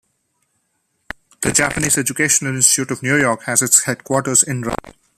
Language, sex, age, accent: English, male, 19-29, India and South Asia (India, Pakistan, Sri Lanka)